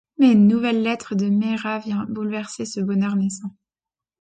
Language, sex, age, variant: French, female, 30-39, Français de métropole